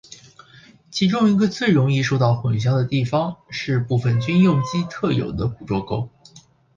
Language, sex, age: Chinese, male, 19-29